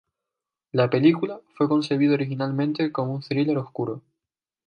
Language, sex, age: Spanish, female, 19-29